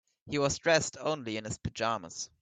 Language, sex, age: English, male, under 19